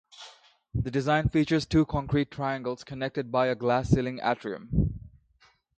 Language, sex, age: English, male, 19-29